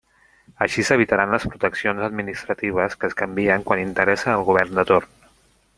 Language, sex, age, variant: Catalan, male, 50-59, Central